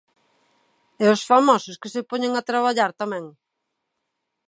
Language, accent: Galician, Atlántico (seseo e gheada)